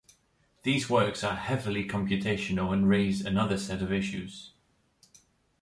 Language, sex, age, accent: English, male, 30-39, England English